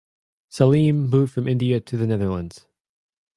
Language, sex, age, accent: English, male, 30-39, United States English